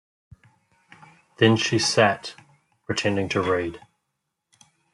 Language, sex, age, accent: English, male, 30-39, New Zealand English